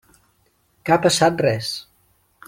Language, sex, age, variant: Catalan, male, 30-39, Central